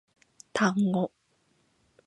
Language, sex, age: Japanese, female, 19-29